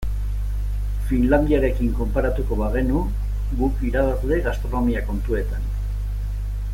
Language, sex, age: Basque, male, 50-59